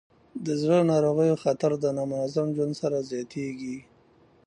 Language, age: Pashto, 30-39